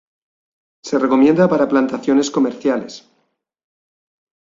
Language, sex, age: Spanish, male, 40-49